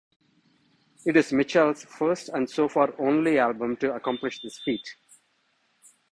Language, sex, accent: English, male, India and South Asia (India, Pakistan, Sri Lanka)